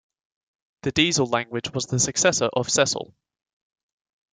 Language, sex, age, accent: English, male, 19-29, Australian English